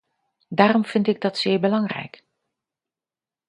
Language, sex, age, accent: Dutch, female, 50-59, Nederlands Nederlands